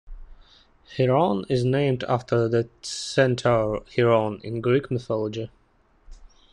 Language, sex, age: English, male, 19-29